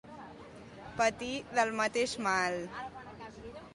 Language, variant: Catalan, Central